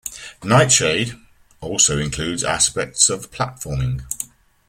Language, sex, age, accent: English, male, 50-59, England English